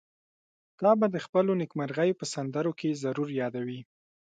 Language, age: Pashto, 19-29